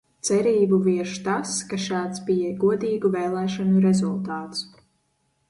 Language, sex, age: Latvian, female, 19-29